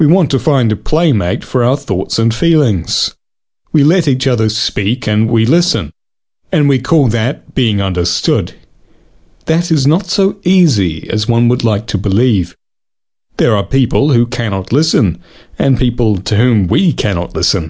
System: none